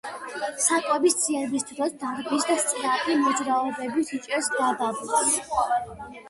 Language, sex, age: Georgian, female, under 19